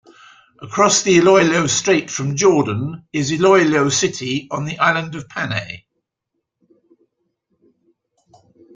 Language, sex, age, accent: English, male, 70-79, England English